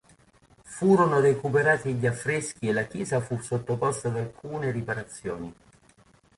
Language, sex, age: Italian, male, 50-59